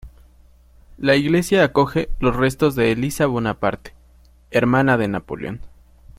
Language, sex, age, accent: Spanish, male, 19-29, México